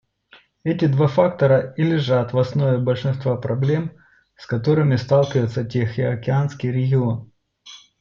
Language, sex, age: Russian, male, 40-49